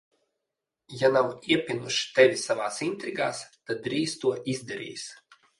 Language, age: Latvian, 40-49